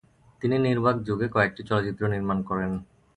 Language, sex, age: Bengali, male, 30-39